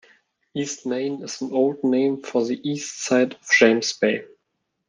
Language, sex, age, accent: English, male, 19-29, United States English